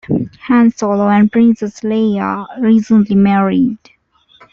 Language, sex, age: English, female, 19-29